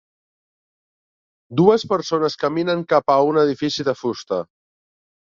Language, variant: Catalan, Central